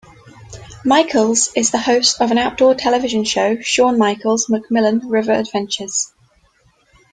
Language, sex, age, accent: English, female, 19-29, England English